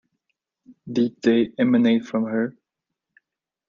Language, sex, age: English, male, 19-29